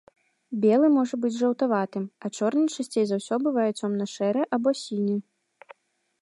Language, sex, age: Belarusian, female, 19-29